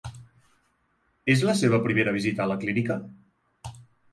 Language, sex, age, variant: Catalan, male, 19-29, Central